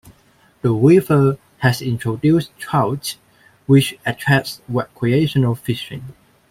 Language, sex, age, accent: English, male, 19-29, Hong Kong English